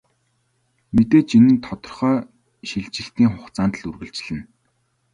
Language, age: Mongolian, 19-29